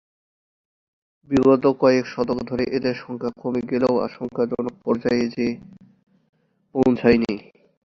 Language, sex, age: Bengali, male, 19-29